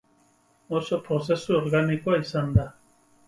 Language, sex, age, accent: Basque, male, 30-39, Mendebalekoa (Araba, Bizkaia, Gipuzkoako mendebaleko herri batzuk)